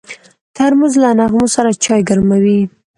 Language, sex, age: Pashto, female, 19-29